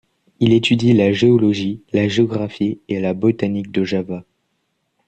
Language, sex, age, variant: French, male, under 19, Français de métropole